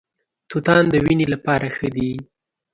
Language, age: Pashto, 19-29